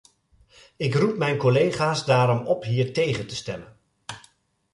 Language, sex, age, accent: Dutch, male, 50-59, Nederlands Nederlands